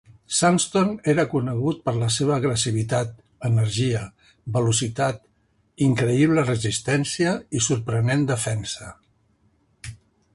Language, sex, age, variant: Catalan, male, 60-69, Central